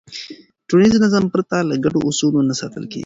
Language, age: Pashto, 19-29